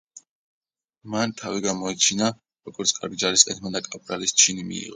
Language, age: Georgian, 19-29